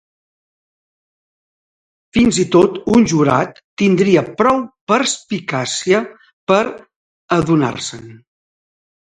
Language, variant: Catalan, Central